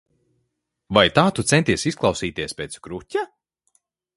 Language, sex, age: Latvian, male, 30-39